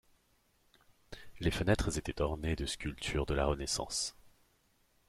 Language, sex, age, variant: French, male, 19-29, Français de métropole